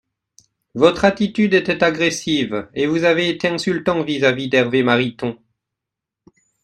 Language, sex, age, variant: French, male, 19-29, Français de métropole